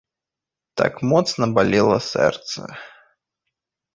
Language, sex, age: Belarusian, male, 19-29